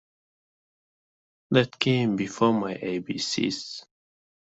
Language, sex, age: English, male, 19-29